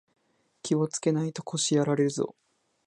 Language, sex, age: Japanese, female, 90+